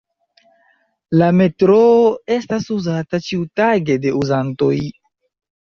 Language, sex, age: Esperanto, male, 19-29